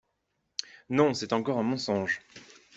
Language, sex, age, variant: French, male, 19-29, Français de métropole